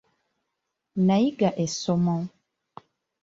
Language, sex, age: Ganda, female, 19-29